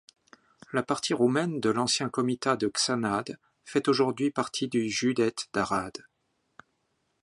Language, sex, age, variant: French, male, 40-49, Français de métropole